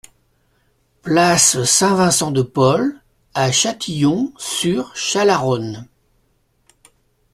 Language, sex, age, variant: French, male, 60-69, Français de métropole